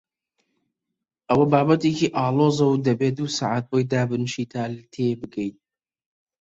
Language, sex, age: Central Kurdish, male, 30-39